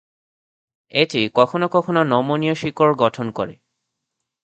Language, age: Bengali, 19-29